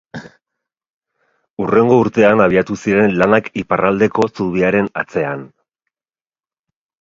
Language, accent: Basque, Erdialdekoa edo Nafarra (Gipuzkoa, Nafarroa)